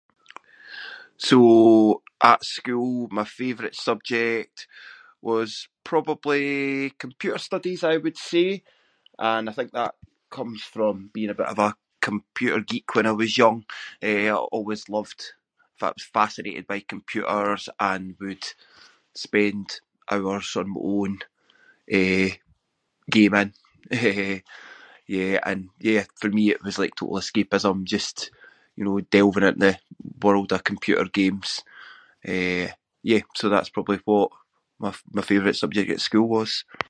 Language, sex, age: Scots, male, 40-49